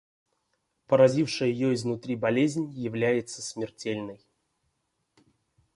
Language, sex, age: Russian, male, 19-29